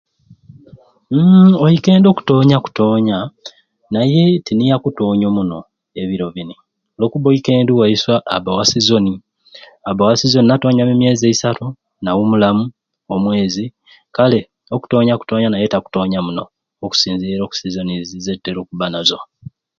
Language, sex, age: Ruuli, male, 30-39